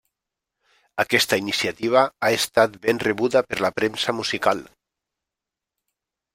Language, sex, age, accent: Catalan, male, 40-49, valencià